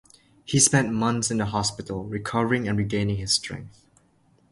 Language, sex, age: English, male, under 19